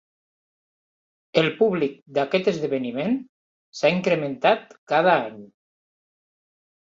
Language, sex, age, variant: Catalan, male, 50-59, Nord-Occidental